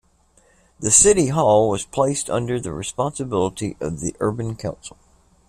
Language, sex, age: English, male, 50-59